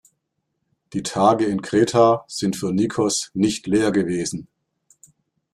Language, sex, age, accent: German, male, 40-49, Deutschland Deutsch